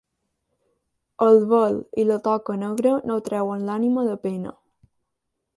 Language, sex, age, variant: Catalan, female, under 19, Balear